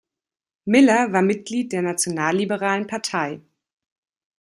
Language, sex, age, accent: German, female, 30-39, Deutschland Deutsch